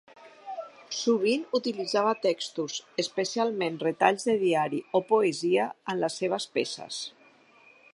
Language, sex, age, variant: Catalan, female, 50-59, Central